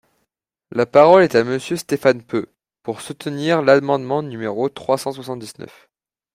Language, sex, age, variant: French, male, 19-29, Français de métropole